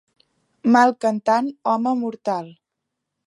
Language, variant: Catalan, Central